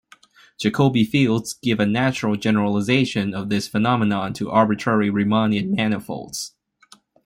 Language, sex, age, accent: English, male, 19-29, United States English